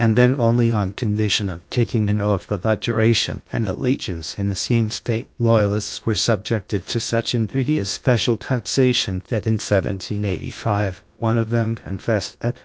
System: TTS, GlowTTS